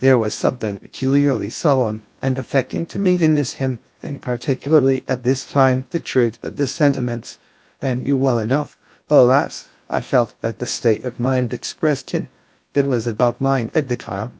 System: TTS, GlowTTS